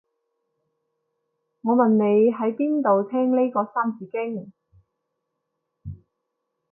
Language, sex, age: Cantonese, female, 19-29